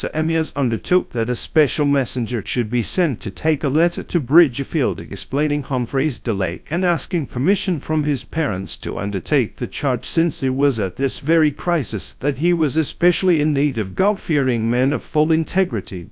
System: TTS, GradTTS